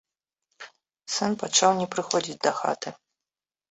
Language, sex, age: Belarusian, female, 30-39